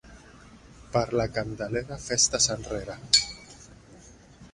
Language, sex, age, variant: Catalan, male, 40-49, Central